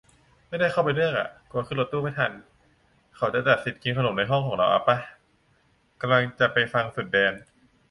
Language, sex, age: Thai, male, under 19